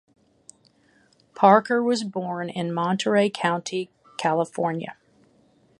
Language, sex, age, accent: English, female, 60-69, United States English